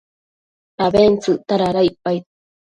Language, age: Matsés, 30-39